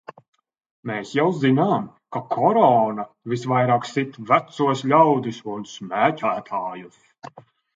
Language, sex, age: Latvian, male, 30-39